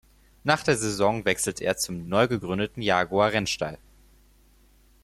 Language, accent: German, Deutschland Deutsch